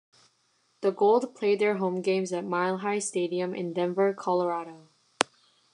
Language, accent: English, United States English